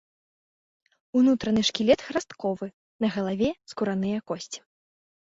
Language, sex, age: Belarusian, female, 19-29